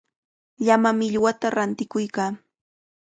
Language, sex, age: Cajatambo North Lima Quechua, female, 19-29